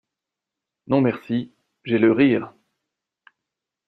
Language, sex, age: French, male, 50-59